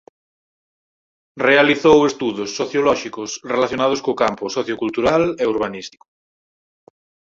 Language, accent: Galician, Normativo (estándar)